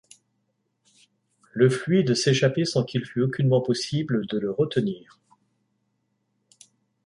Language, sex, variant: French, male, Français de métropole